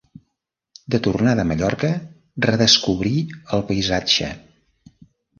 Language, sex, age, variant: Catalan, male, 70-79, Central